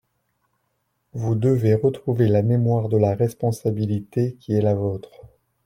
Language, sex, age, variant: French, male, 30-39, Français de métropole